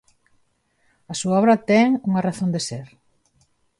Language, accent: Galician, Neofalante